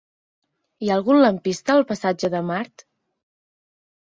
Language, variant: Catalan, Central